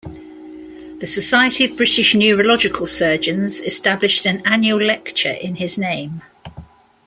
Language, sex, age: English, female, 60-69